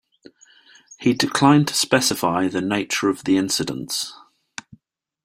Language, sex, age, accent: English, male, 30-39, England English